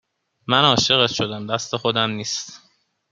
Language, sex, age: Persian, male, 19-29